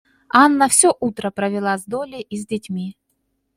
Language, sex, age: Russian, female, 40-49